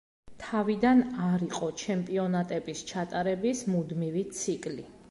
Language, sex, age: Georgian, female, 30-39